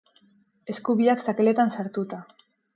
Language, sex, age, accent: Basque, female, 19-29, Mendebalekoa (Araba, Bizkaia, Gipuzkoako mendebaleko herri batzuk)